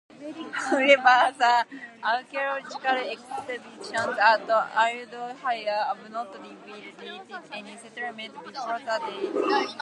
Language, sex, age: English, female, 19-29